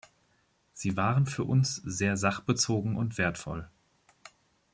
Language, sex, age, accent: German, male, 30-39, Deutschland Deutsch